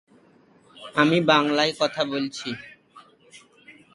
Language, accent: English, United States English